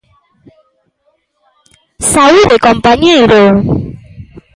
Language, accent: Galician, Normativo (estándar)